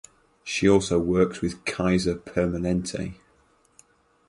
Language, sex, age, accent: English, male, under 19, England English